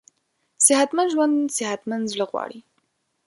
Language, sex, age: Pashto, female, 19-29